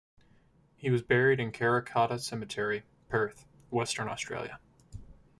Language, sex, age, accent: English, male, 19-29, United States English